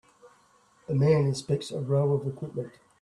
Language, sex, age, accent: English, male, 60-69, Australian English